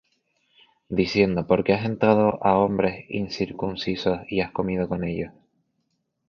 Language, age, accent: Spanish, 19-29, España: Islas Canarias